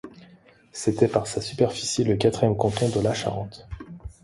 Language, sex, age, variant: French, male, 30-39, Français de métropole